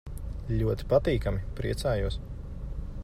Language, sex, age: Latvian, male, 30-39